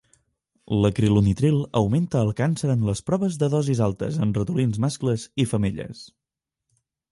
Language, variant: Catalan, Septentrional